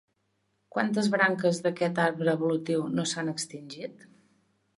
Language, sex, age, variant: Catalan, female, 40-49, Central